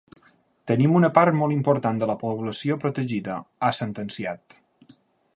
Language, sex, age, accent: Catalan, male, 19-29, balear; valencià